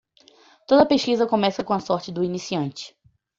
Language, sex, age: Portuguese, female, under 19